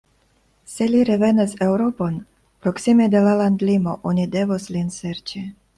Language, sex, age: Esperanto, female, 30-39